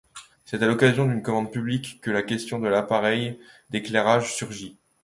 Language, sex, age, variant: French, male, 19-29, Français de métropole